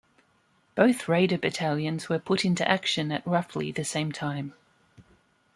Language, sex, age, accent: English, female, 30-39, Australian English